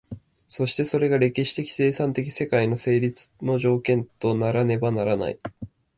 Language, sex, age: Japanese, male, 19-29